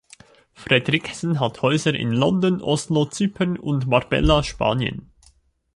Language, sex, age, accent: German, male, 19-29, Schweizerdeutsch